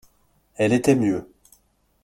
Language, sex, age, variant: French, male, 30-39, Français de métropole